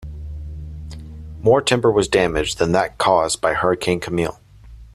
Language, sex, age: English, male, 19-29